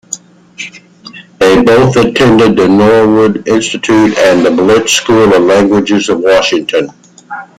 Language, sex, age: English, male, 60-69